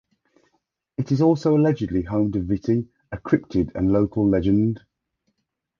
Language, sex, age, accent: English, male, 30-39, England English